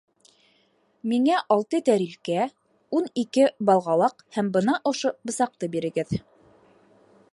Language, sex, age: Bashkir, female, 19-29